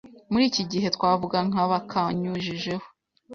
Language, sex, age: Kinyarwanda, female, 19-29